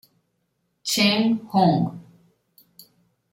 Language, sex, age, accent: Spanish, female, 40-49, Caribe: Cuba, Venezuela, Puerto Rico, República Dominicana, Panamá, Colombia caribeña, México caribeño, Costa del golfo de México